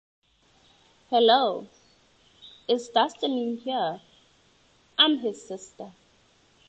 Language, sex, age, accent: English, female, 19-29, England English